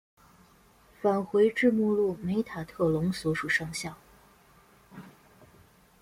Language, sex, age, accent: Chinese, female, 19-29, 出生地：黑龙江省